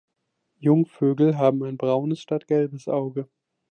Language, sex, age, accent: German, male, 19-29, Deutschland Deutsch